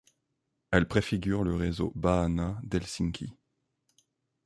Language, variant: French, Français de métropole